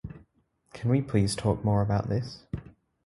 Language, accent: English, Australian English